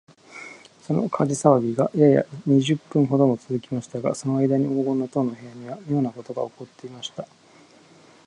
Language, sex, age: Japanese, male, 40-49